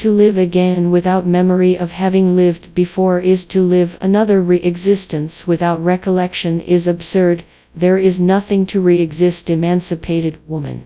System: TTS, FastPitch